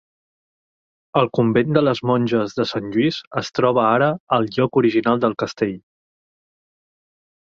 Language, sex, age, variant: Catalan, male, 30-39, Central